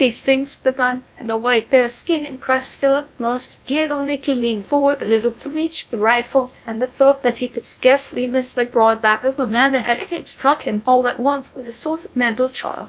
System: TTS, GlowTTS